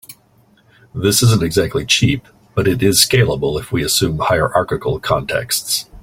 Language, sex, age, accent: English, male, 40-49, United States English